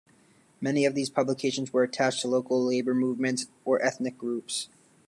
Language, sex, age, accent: English, male, 19-29, United States English